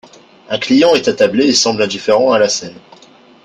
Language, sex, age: French, male, under 19